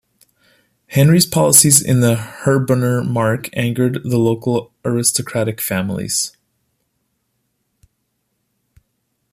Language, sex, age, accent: English, male, 30-39, United States English